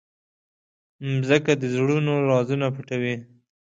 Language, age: Pashto, 30-39